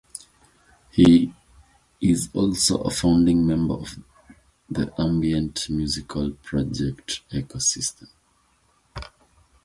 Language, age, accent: English, 19-29, United States English